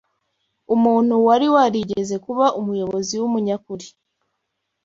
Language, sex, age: Kinyarwanda, female, 19-29